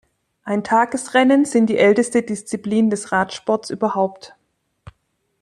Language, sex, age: German, female, 40-49